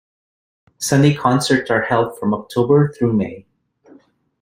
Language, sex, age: English, male, 40-49